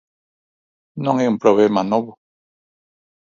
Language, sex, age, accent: Galician, male, 50-59, Normativo (estándar)